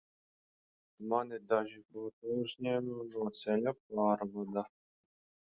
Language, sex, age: Latvian, male, 30-39